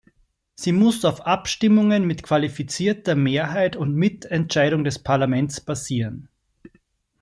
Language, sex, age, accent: German, male, 30-39, Österreichisches Deutsch